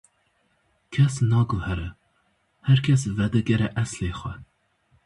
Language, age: Kurdish, 19-29